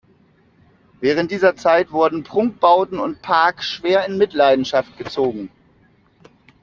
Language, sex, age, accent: German, male, 30-39, Deutschland Deutsch